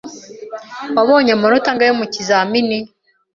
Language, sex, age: Kinyarwanda, female, 19-29